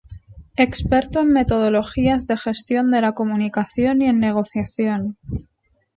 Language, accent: Spanish, España: Centro-Sur peninsular (Madrid, Toledo, Castilla-La Mancha)